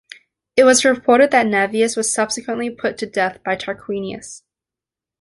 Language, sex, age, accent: English, female, 19-29, Australian English